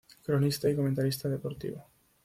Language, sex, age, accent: Spanish, male, 19-29, España: Norte peninsular (Asturias, Castilla y León, Cantabria, País Vasco, Navarra, Aragón, La Rioja, Guadalajara, Cuenca)